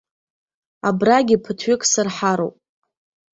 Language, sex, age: Abkhazian, female, under 19